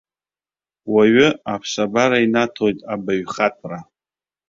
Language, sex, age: Abkhazian, male, 30-39